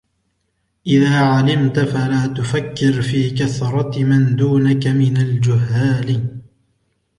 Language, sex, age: Arabic, male, 19-29